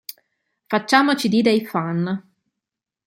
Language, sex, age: Italian, female, 30-39